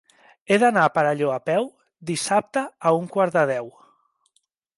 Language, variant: Catalan, Central